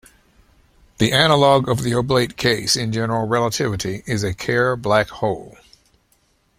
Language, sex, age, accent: English, male, 60-69, United States English